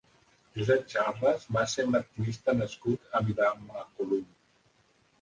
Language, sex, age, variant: Catalan, male, 50-59, Central